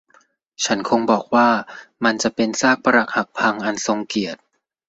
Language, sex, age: Thai, male, 19-29